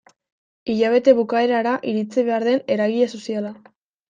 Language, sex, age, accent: Basque, female, 19-29, Mendebalekoa (Araba, Bizkaia, Gipuzkoako mendebaleko herri batzuk)